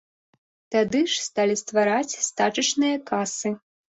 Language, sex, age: Belarusian, female, 19-29